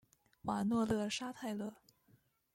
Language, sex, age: Chinese, female, 19-29